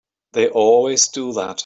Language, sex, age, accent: English, male, 50-59, United States English